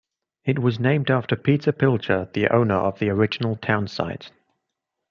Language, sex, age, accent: English, male, 19-29, England English